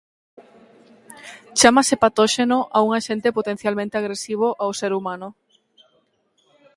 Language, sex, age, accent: Galician, female, 19-29, Atlántico (seseo e gheada)